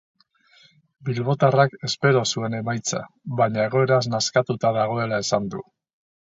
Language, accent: Basque, Erdialdekoa edo Nafarra (Gipuzkoa, Nafarroa)